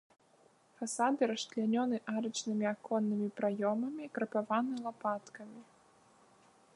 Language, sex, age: Belarusian, female, 19-29